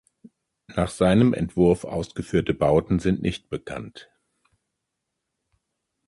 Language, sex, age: German, male, 50-59